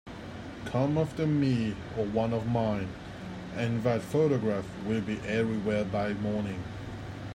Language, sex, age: English, male, 30-39